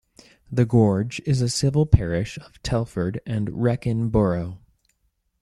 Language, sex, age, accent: English, male, 19-29, United States English